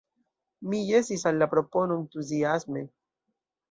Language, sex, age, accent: Esperanto, male, under 19, Internacia